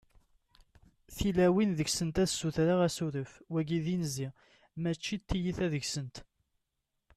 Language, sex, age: Kabyle, male, 30-39